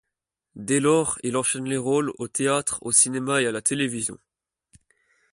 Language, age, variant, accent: French, under 19, Français d'Europe, Français de Belgique